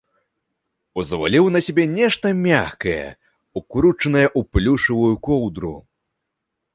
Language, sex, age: Belarusian, male, 19-29